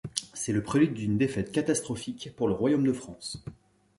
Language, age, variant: French, 40-49, Français de métropole